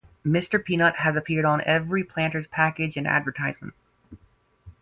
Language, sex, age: English, female, 19-29